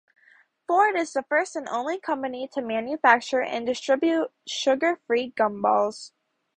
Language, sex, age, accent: English, female, under 19, United States English